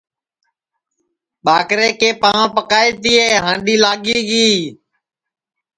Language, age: Sansi, 19-29